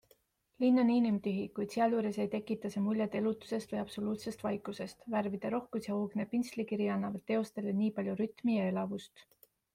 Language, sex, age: Estonian, female, 19-29